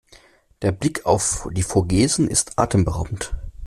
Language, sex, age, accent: German, male, 19-29, Deutschland Deutsch